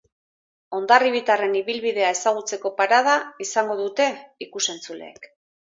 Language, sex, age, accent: Basque, female, 50-59, Erdialdekoa edo Nafarra (Gipuzkoa, Nafarroa)